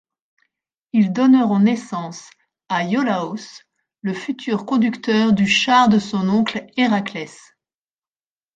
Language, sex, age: French, female, 40-49